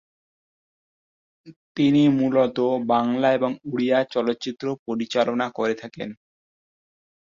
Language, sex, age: Bengali, male, 19-29